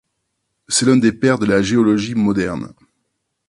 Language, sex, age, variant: French, male, 40-49, Français de métropole